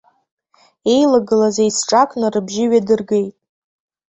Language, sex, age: Abkhazian, female, under 19